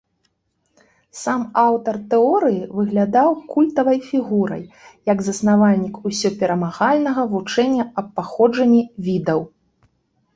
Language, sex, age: Belarusian, female, 40-49